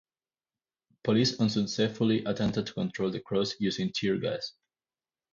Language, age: English, 19-29